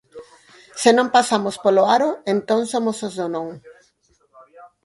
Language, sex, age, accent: Galician, female, 50-59, Normativo (estándar)